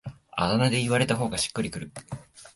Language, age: Japanese, 19-29